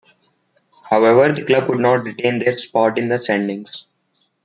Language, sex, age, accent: English, male, 19-29, India and South Asia (India, Pakistan, Sri Lanka)